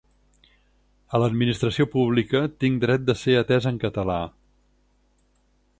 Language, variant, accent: Catalan, Central, Barceloní